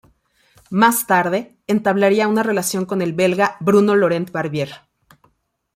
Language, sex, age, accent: Spanish, female, 40-49, México